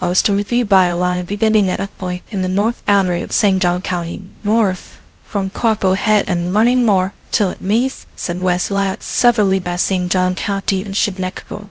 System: TTS, VITS